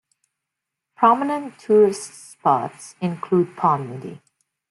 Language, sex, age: English, female, 40-49